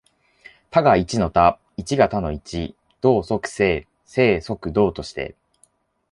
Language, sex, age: Japanese, male, 30-39